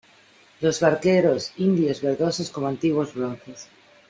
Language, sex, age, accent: Spanish, female, 40-49, España: Norte peninsular (Asturias, Castilla y León, Cantabria, País Vasco, Navarra, Aragón, La Rioja, Guadalajara, Cuenca)